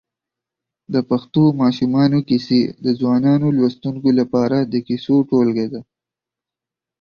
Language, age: Pashto, 19-29